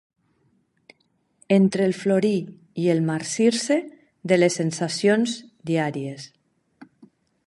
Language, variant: Catalan, Nord-Occidental